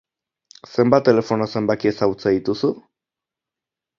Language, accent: Basque, Erdialdekoa edo Nafarra (Gipuzkoa, Nafarroa)